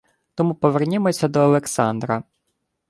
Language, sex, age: Ukrainian, male, 19-29